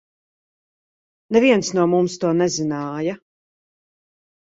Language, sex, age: Latvian, female, 19-29